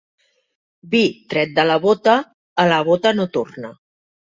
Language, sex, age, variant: Catalan, female, 50-59, Central